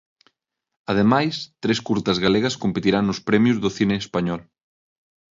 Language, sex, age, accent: Galician, male, 19-29, Central (gheada); Neofalante